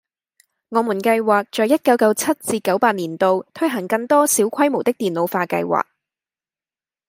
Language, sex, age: Cantonese, female, 19-29